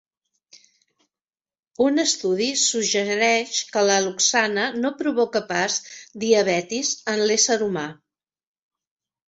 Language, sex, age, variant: Catalan, female, 60-69, Central